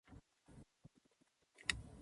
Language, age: Japanese, 19-29